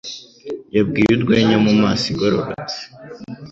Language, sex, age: Kinyarwanda, male, under 19